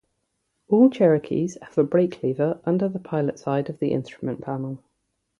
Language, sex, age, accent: English, female, 30-39, England English; yorkshire